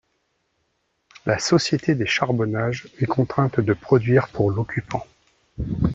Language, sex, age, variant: French, male, 40-49, Français de métropole